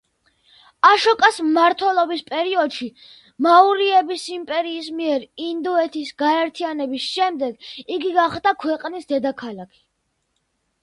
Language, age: Georgian, under 19